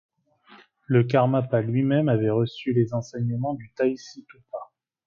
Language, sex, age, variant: French, male, 30-39, Français de métropole